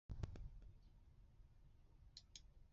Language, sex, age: Japanese, male, 30-39